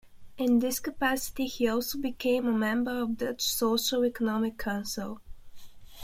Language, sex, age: English, female, 19-29